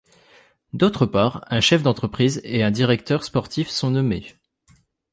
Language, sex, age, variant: French, male, 19-29, Français de métropole